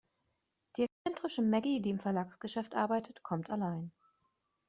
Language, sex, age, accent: German, female, 30-39, Deutschland Deutsch